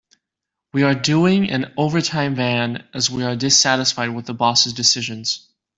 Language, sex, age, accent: English, male, 19-29, United States English